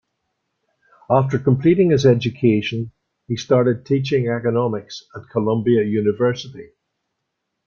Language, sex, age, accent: English, male, 70-79, Irish English